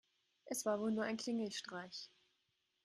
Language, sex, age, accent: German, female, 19-29, Deutschland Deutsch